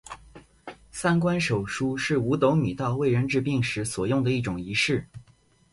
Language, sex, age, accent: Chinese, male, under 19, 出生地：上海市